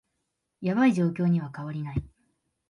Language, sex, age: Japanese, female, 19-29